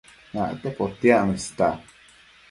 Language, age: Matsés, 19-29